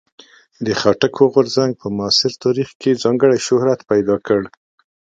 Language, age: Pashto, 50-59